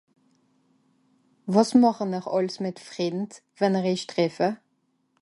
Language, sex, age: Swiss German, female, 19-29